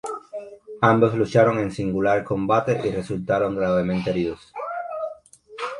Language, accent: Spanish, Caribe: Cuba, Venezuela, Puerto Rico, República Dominicana, Panamá, Colombia caribeña, México caribeño, Costa del golfo de México